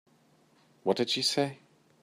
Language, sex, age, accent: English, male, 40-49, England English